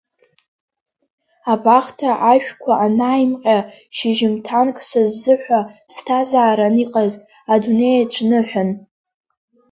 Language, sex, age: Abkhazian, female, under 19